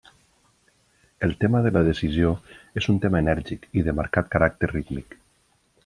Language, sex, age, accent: Catalan, male, 50-59, valencià